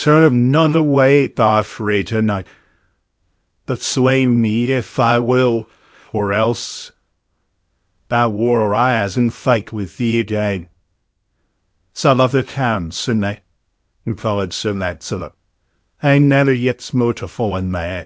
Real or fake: fake